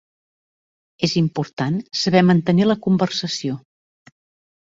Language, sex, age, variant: Catalan, female, 60-69, Central